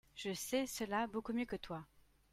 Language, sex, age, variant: French, female, 30-39, Français de métropole